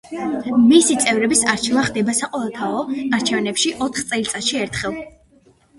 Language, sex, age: Georgian, female, 19-29